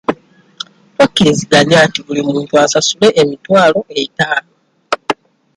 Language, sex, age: Ganda, male, 19-29